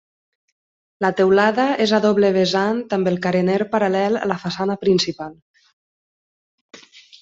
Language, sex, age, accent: Catalan, female, 30-39, valencià